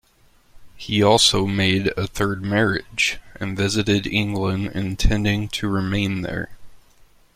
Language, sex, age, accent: English, male, 30-39, United States English